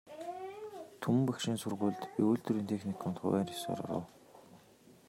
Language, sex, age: Mongolian, male, 19-29